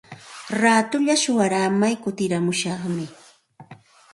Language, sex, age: Santa Ana de Tusi Pasco Quechua, female, 40-49